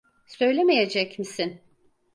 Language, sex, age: Turkish, female, 60-69